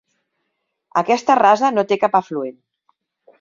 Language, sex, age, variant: Catalan, female, 50-59, Central